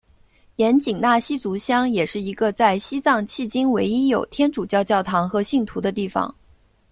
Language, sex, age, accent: Chinese, female, 30-39, 出生地：上海市